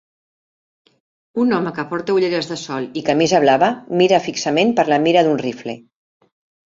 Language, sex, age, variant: Catalan, female, 50-59, Central